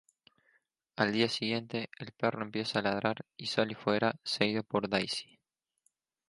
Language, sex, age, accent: Spanish, male, 19-29, Rioplatense: Argentina, Uruguay, este de Bolivia, Paraguay